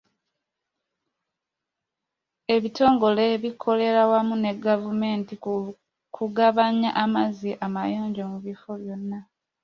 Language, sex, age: Ganda, female, 19-29